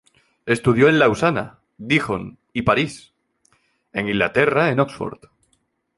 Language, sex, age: Spanish, male, 19-29